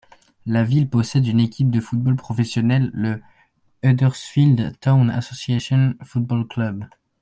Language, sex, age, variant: French, male, under 19, Français de métropole